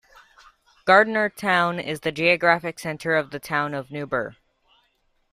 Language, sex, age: English, male, under 19